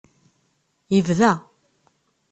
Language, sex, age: Kabyle, female, 30-39